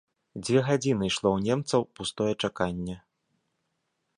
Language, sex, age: Belarusian, male, 19-29